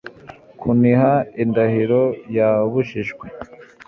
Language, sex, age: Kinyarwanda, male, under 19